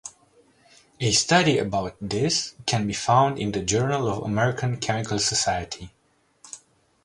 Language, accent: English, United States English